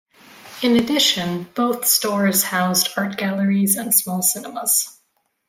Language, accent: English, Canadian English